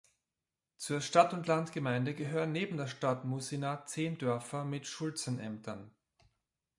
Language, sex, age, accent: German, male, 40-49, Österreichisches Deutsch